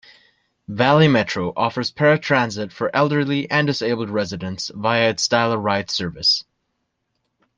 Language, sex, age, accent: English, male, under 19, United States English